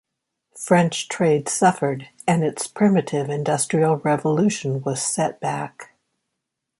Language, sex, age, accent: English, female, 60-69, United States English